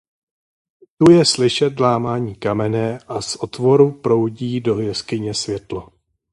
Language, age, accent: Czech, 40-49, pražský